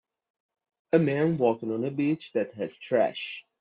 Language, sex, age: English, male, 19-29